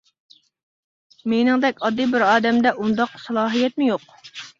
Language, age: Uyghur, 30-39